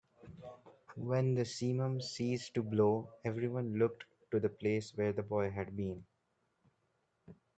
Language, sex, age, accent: English, male, under 19, India and South Asia (India, Pakistan, Sri Lanka)